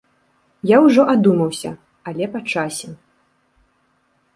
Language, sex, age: Belarusian, female, 30-39